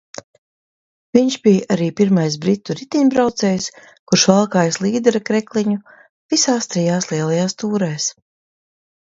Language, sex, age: Latvian, female, 40-49